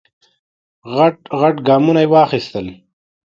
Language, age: Pashto, 19-29